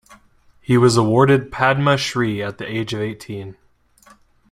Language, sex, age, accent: English, male, 19-29, United States English